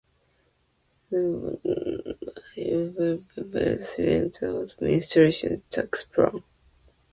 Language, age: English, 19-29